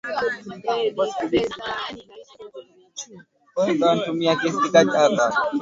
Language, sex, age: Swahili, male, 19-29